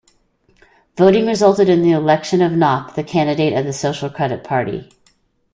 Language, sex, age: English, female, 50-59